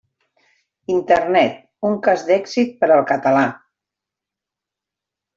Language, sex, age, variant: Catalan, female, 50-59, Central